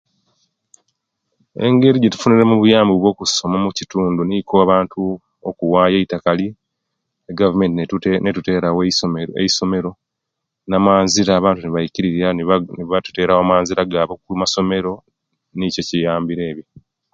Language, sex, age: Kenyi, male, 50-59